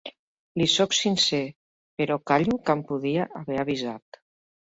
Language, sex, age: Catalan, female, 60-69